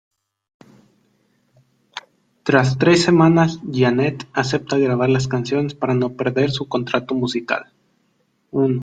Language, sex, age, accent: Spanish, male, 19-29, México